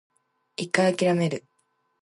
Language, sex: Japanese, female